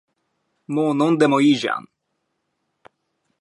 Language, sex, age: Japanese, male, 19-29